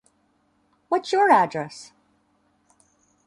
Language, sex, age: English, female, 50-59